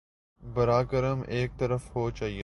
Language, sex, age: Urdu, male, 19-29